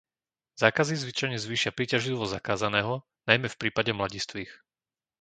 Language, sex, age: Slovak, male, 30-39